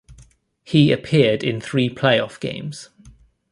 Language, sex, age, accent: English, male, 30-39, England English